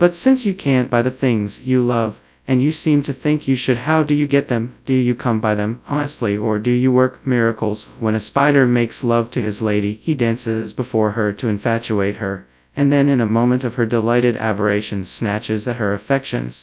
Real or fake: fake